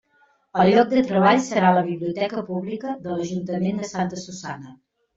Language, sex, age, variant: Catalan, female, 50-59, Central